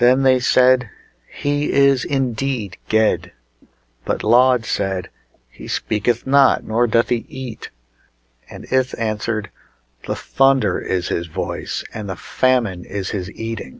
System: none